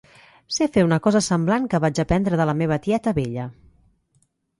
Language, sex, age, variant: Catalan, female, 40-49, Central